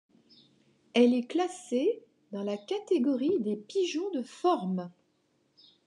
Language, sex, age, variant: French, female, 50-59, Français de métropole